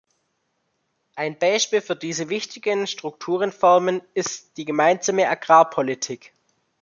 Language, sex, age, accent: German, male, under 19, Deutschland Deutsch